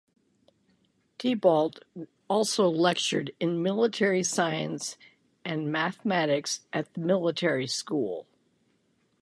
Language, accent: English, United States English